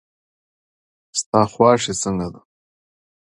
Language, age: Pashto, 30-39